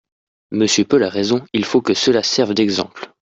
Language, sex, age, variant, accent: French, male, 19-29, Français d'Europe, Français de Suisse